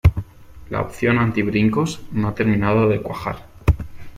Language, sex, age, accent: Spanish, male, 19-29, España: Centro-Sur peninsular (Madrid, Toledo, Castilla-La Mancha)